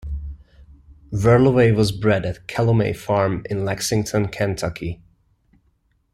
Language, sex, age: English, male, 30-39